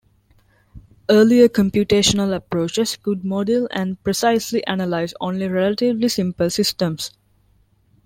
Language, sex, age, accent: English, female, 19-29, India and South Asia (India, Pakistan, Sri Lanka)